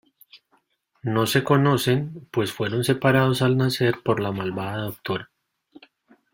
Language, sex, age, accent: Spanish, male, 30-39, Andino-Pacífico: Colombia, Perú, Ecuador, oeste de Bolivia y Venezuela andina